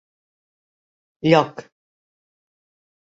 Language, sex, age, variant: Catalan, female, 60-69, Central